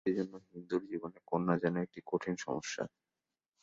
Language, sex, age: Bengali, male, 19-29